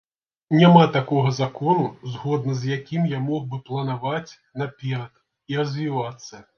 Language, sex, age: Belarusian, male, 30-39